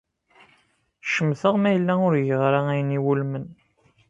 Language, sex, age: Kabyle, male, 19-29